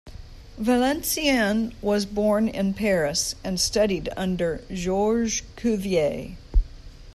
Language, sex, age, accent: English, female, 60-69, United States English